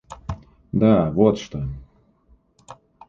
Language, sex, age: Russian, male, 30-39